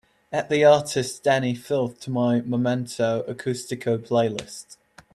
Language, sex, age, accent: English, male, 19-29, England English